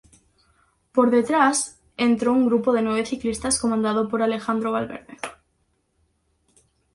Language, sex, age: Spanish, female, under 19